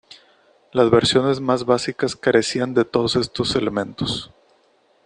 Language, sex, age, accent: Spanish, male, 30-39, México